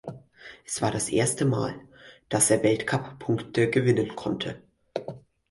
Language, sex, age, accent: German, male, under 19, Deutschland Deutsch